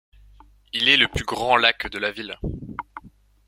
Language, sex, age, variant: French, male, 19-29, Français de métropole